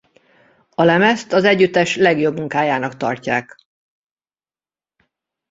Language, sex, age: Hungarian, female, 40-49